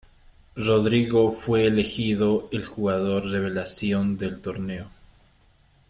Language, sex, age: Spanish, male, 30-39